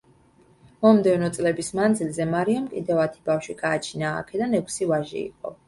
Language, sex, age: Georgian, female, 19-29